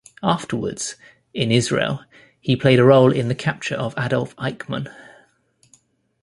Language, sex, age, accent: English, male, 30-39, England English